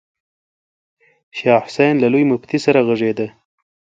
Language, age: Pashto, under 19